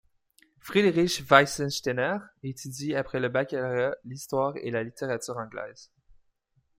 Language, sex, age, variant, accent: French, male, 19-29, Français d'Amérique du Nord, Français du Canada